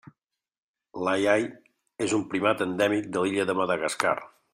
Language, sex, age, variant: Catalan, male, 50-59, Central